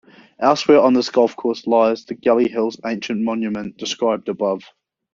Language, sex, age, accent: English, male, 19-29, New Zealand English